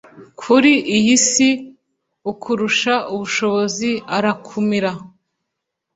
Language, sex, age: Kinyarwanda, female, 19-29